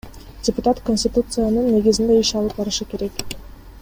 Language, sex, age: Kyrgyz, female, 19-29